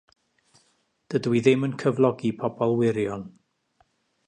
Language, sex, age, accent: Welsh, male, 50-59, Y Deyrnas Unedig Cymraeg